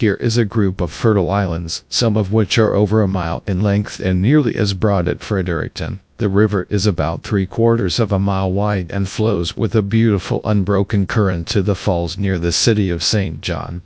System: TTS, GradTTS